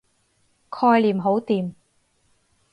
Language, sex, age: Cantonese, female, 19-29